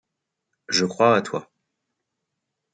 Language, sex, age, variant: French, male, 40-49, Français de métropole